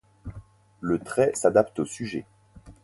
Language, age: French, 30-39